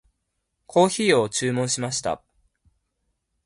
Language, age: Japanese, 19-29